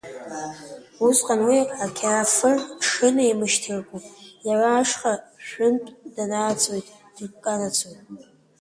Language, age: Abkhazian, under 19